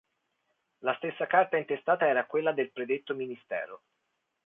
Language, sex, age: Italian, male, 40-49